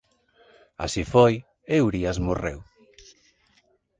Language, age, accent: Galician, 40-49, Normativo (estándar)